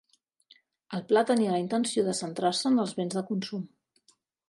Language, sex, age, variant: Catalan, female, 40-49, Central